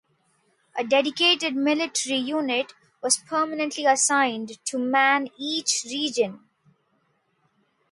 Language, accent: English, India and South Asia (India, Pakistan, Sri Lanka)